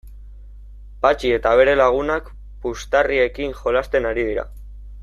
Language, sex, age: Basque, male, 19-29